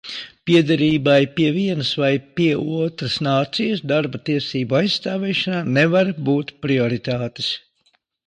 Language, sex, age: Latvian, male, 50-59